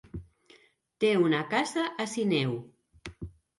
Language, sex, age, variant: Catalan, female, 50-59, Septentrional